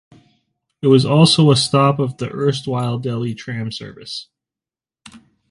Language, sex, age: English, male, 30-39